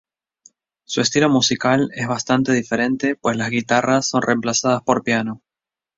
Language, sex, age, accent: Spanish, male, 19-29, Rioplatense: Argentina, Uruguay, este de Bolivia, Paraguay